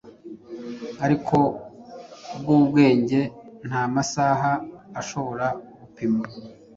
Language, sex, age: Kinyarwanda, male, 40-49